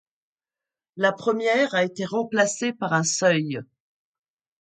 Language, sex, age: French, female, 60-69